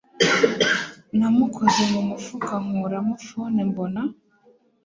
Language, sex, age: Kinyarwanda, female, 19-29